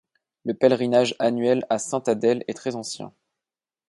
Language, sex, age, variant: French, male, 30-39, Français de métropole